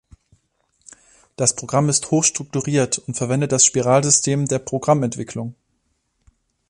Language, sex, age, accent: German, male, 30-39, Deutschland Deutsch